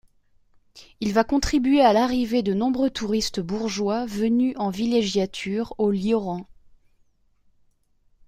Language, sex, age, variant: French, female, 30-39, Français de métropole